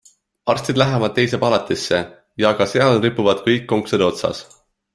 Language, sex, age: Estonian, male, 19-29